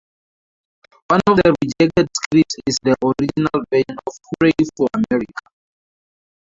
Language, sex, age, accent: English, male, 19-29, Southern African (South Africa, Zimbabwe, Namibia)